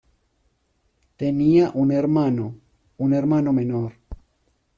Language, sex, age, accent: Spanish, male, 30-39, Caribe: Cuba, Venezuela, Puerto Rico, República Dominicana, Panamá, Colombia caribeña, México caribeño, Costa del golfo de México